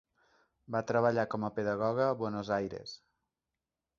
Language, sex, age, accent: Catalan, male, 40-49, balear; central